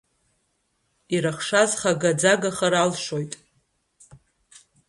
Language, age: Abkhazian, under 19